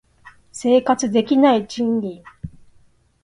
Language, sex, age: Japanese, female, 30-39